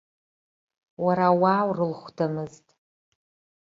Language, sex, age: Abkhazian, female, 40-49